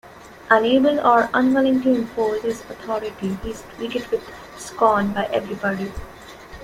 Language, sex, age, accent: English, female, 19-29, India and South Asia (India, Pakistan, Sri Lanka)